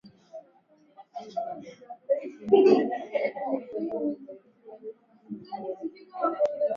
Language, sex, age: Swahili, female, 19-29